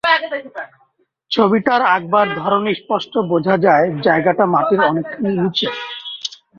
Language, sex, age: Bengali, male, 30-39